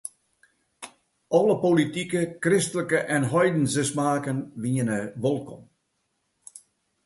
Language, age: Western Frisian, 70-79